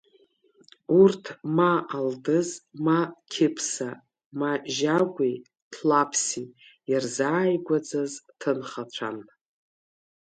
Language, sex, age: Abkhazian, female, 50-59